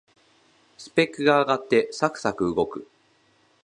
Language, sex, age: Japanese, male, 30-39